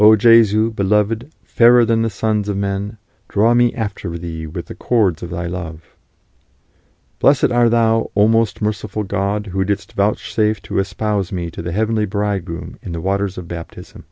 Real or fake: real